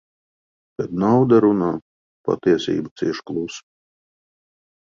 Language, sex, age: Latvian, male, 40-49